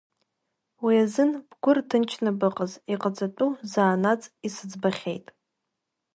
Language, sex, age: Abkhazian, female, under 19